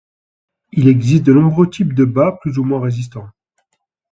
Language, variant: French, Français de métropole